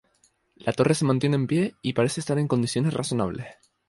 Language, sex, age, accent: Spanish, male, 19-29, España: Islas Canarias